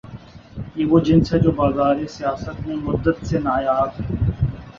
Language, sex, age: Urdu, male, 40-49